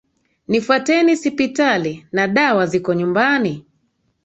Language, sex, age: Swahili, female, 30-39